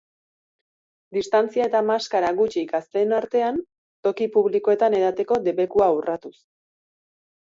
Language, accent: Basque, Erdialdekoa edo Nafarra (Gipuzkoa, Nafarroa)